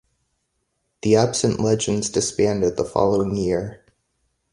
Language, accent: English, United States English